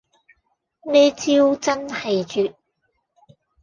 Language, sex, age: Cantonese, female, 30-39